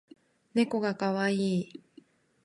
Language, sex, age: Japanese, female, 19-29